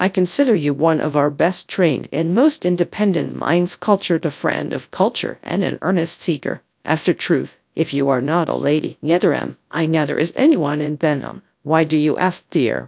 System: TTS, GradTTS